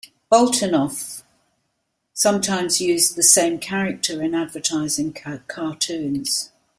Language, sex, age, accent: English, female, 60-69, England English